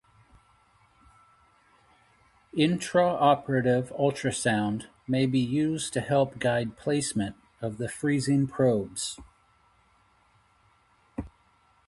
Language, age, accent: English, 40-49, United States English